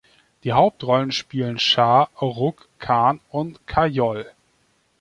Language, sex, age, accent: German, male, 30-39, Deutschland Deutsch